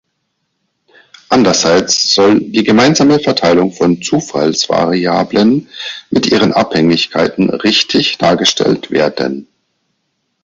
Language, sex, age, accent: German, male, 50-59, Deutschland Deutsch